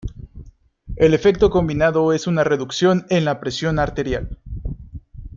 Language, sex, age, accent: Spanish, male, 19-29, México